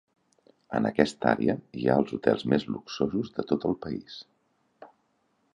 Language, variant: Catalan, Nord-Occidental